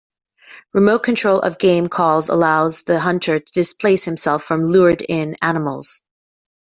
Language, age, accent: English, 30-39, England English